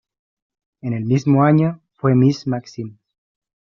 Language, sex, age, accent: Spanish, male, 19-29, Chileno: Chile, Cuyo